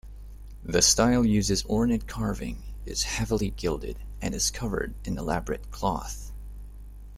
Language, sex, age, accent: English, male, 19-29, United States English